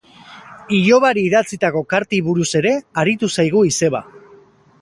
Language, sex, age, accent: Basque, male, 30-39, Mendebalekoa (Araba, Bizkaia, Gipuzkoako mendebaleko herri batzuk)